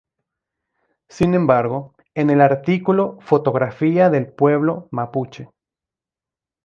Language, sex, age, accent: Spanish, male, 30-39, Caribe: Cuba, Venezuela, Puerto Rico, República Dominicana, Panamá, Colombia caribeña, México caribeño, Costa del golfo de México